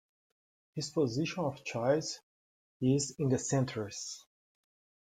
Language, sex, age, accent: English, male, 30-39, United States English